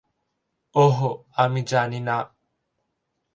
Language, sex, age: Bengali, male, 19-29